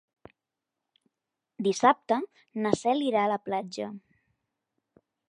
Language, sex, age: Catalan, female, 19-29